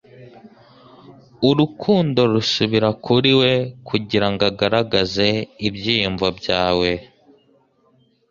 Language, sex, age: Kinyarwanda, male, 19-29